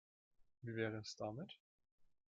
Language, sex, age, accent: German, male, 19-29, Deutschland Deutsch